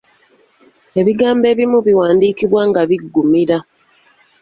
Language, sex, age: Ganda, female, 30-39